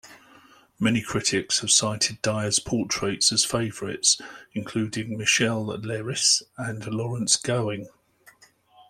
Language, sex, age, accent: English, male, 50-59, England English